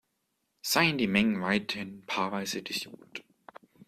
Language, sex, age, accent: German, male, 19-29, Deutschland Deutsch